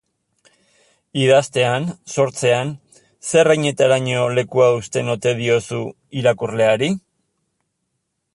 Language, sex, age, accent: Basque, male, 50-59, Erdialdekoa edo Nafarra (Gipuzkoa, Nafarroa)